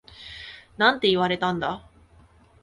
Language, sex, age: Japanese, female, 30-39